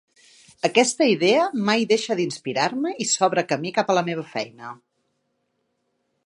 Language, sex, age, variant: Catalan, female, 50-59, Central